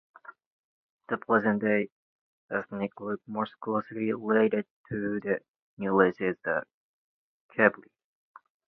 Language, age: English, 19-29